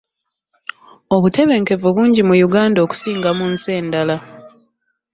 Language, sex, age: Ganda, female, 30-39